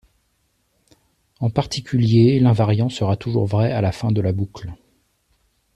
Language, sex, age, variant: French, male, 40-49, Français de métropole